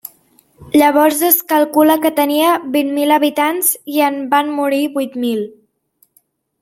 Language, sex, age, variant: Catalan, female, under 19, Central